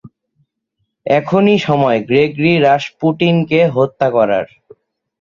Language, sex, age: Bengali, male, 19-29